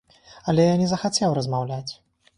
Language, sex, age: Belarusian, male, 19-29